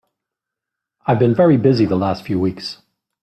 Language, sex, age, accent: English, male, 50-59, United States English